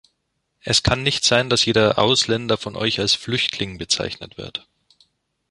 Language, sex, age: German, male, 40-49